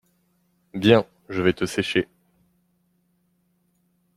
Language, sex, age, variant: French, male, 30-39, Français de métropole